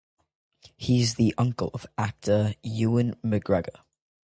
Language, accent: English, Australian English